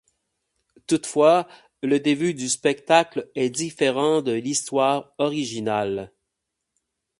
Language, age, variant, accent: French, 30-39, Français d'Amérique du Nord, Français du Canada